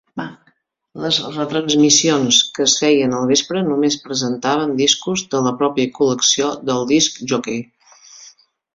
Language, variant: Catalan, Nord-Occidental